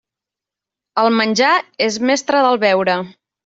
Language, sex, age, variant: Catalan, female, 19-29, Central